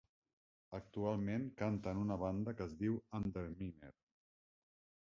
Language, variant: Catalan, Central